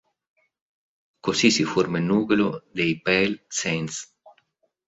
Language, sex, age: Italian, male, 40-49